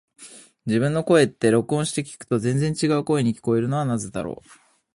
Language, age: Japanese, 19-29